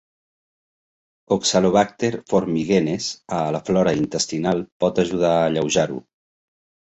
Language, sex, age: Catalan, male, 40-49